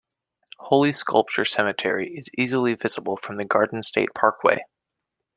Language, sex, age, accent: English, male, 19-29, United States English